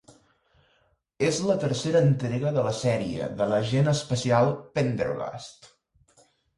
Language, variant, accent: Catalan, Central, Empordanès